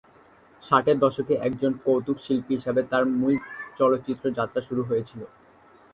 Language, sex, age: Bengali, male, under 19